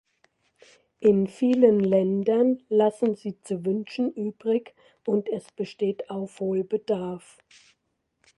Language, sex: German, female